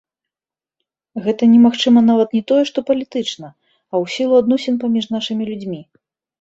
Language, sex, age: Belarusian, female, 30-39